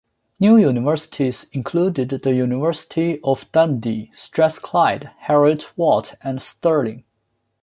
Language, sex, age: English, male, 19-29